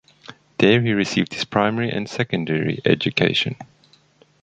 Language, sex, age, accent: English, male, 40-49, Southern African (South Africa, Zimbabwe, Namibia)